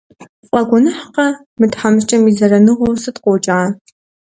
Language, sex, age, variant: Kabardian, female, under 19, Адыгэбзэ (Къэбэрдей, Кирил, псоми зэдай)